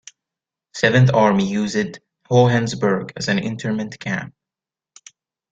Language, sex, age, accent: English, male, 19-29, United States English